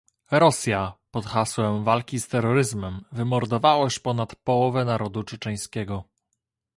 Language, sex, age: Polish, male, 19-29